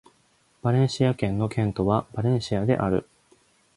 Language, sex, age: Japanese, male, 19-29